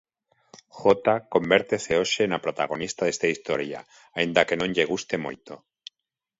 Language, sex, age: Galician, male, 40-49